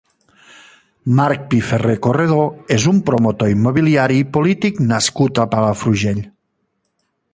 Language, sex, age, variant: Catalan, male, 40-49, Nord-Occidental